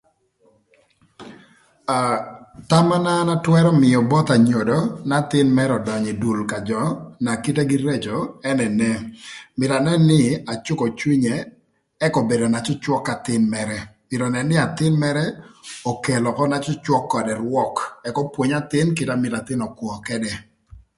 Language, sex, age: Thur, male, 30-39